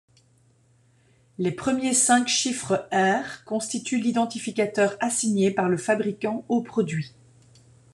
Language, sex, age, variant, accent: French, female, 40-49, Français d'Europe, Français de Belgique